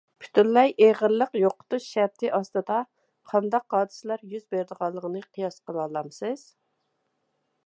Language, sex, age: Uyghur, female, 50-59